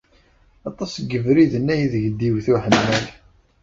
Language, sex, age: Kabyle, male, 30-39